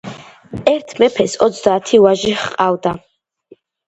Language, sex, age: Georgian, female, under 19